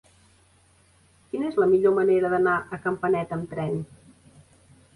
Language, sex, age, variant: Catalan, female, 50-59, Central